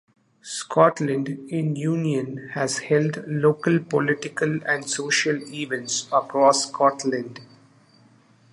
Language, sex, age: English, male, 30-39